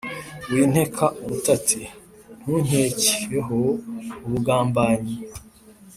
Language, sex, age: Kinyarwanda, female, 30-39